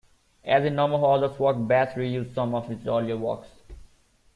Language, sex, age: English, male, 19-29